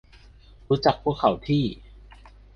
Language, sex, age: Thai, male, 19-29